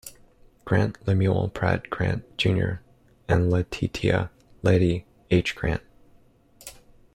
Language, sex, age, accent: English, male, 19-29, United States English